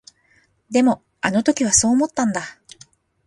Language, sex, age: Japanese, female, 40-49